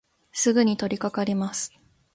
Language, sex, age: Japanese, female, 19-29